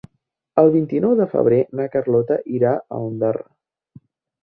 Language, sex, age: Catalan, male, 19-29